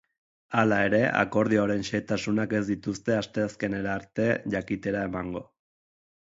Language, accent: Basque, Erdialdekoa edo Nafarra (Gipuzkoa, Nafarroa)